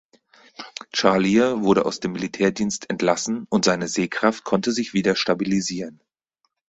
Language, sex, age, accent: German, male, 30-39, Deutschland Deutsch